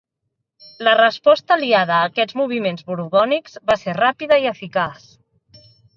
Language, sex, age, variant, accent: Catalan, female, 30-39, Central, central